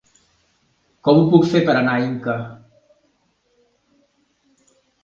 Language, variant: Catalan, Central